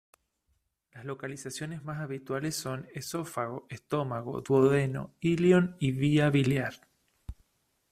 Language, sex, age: Spanish, male, 30-39